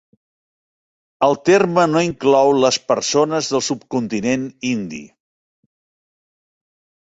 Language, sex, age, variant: Catalan, male, 60-69, Central